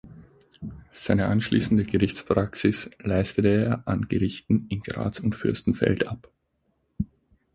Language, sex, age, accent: German, male, 19-29, Österreichisches Deutsch